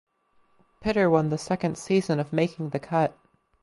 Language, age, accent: English, 19-29, United States English